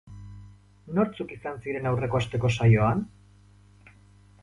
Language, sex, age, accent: Basque, male, 19-29, Erdialdekoa edo Nafarra (Gipuzkoa, Nafarroa)